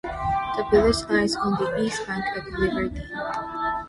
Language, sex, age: English, female, 19-29